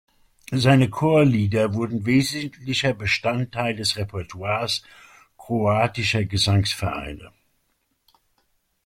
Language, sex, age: German, male, 60-69